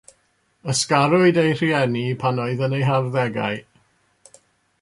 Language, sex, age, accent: Welsh, male, 30-39, Y Deyrnas Unedig Cymraeg